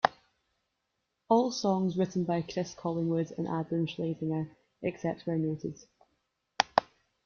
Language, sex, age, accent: English, female, 19-29, Scottish English